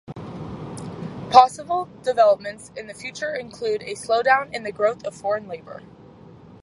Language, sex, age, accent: English, female, under 19, United States English